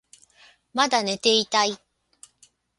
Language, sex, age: Japanese, female, 60-69